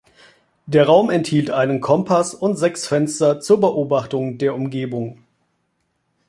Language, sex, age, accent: German, male, 30-39, Deutschland Deutsch